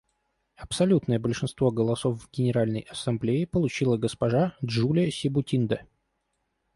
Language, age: Russian, 19-29